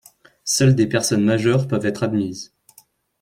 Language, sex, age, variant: French, male, under 19, Français de métropole